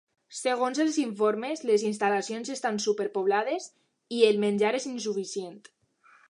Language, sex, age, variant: Catalan, female, under 19, Alacantí